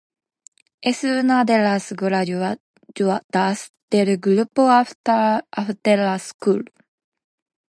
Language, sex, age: Spanish, female, 19-29